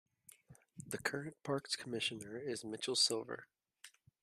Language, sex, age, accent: English, male, 19-29, United States English